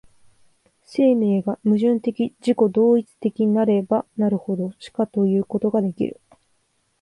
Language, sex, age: Japanese, female, 19-29